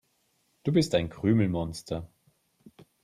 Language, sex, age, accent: German, male, 40-49, Deutschland Deutsch